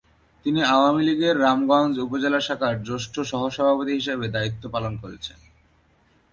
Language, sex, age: Bengali, male, 19-29